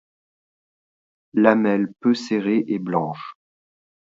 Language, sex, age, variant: French, male, 40-49, Français de métropole